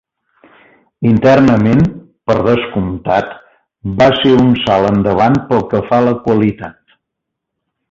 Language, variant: Catalan, Central